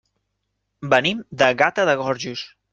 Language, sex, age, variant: Catalan, male, 19-29, Central